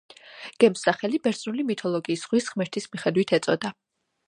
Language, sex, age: Georgian, female, 19-29